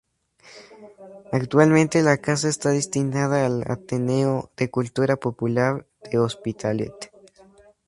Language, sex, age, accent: Spanish, male, 19-29, México